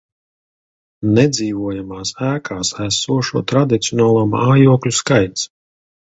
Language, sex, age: Latvian, male, 30-39